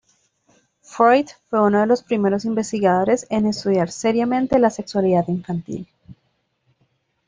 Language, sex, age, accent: Spanish, female, 19-29, Andino-Pacífico: Colombia, Perú, Ecuador, oeste de Bolivia y Venezuela andina